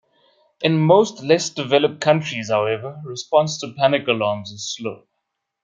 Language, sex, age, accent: English, male, 30-39, Southern African (South Africa, Zimbabwe, Namibia)